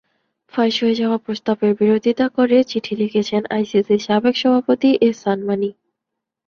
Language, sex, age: Bengali, female, 19-29